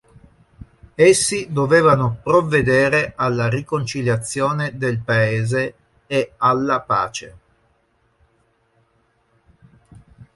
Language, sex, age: Italian, male, 50-59